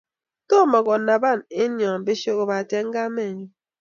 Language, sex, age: Kalenjin, female, 40-49